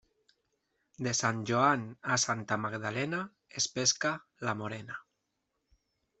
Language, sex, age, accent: Catalan, male, 30-39, valencià